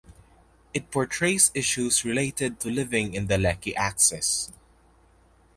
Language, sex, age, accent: English, male, under 19, Filipino